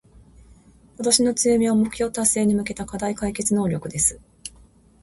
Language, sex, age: Japanese, female, 40-49